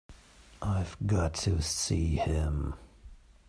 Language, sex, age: English, male, 30-39